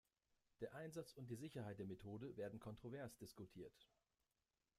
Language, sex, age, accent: German, male, 30-39, Deutschland Deutsch